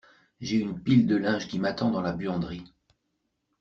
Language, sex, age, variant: French, male, 50-59, Français de métropole